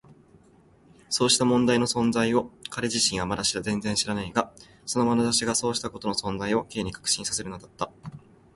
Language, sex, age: Japanese, male, under 19